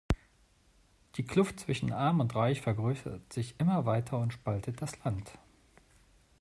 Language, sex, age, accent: German, male, 40-49, Deutschland Deutsch